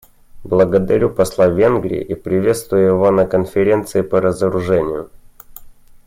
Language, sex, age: Russian, male, 19-29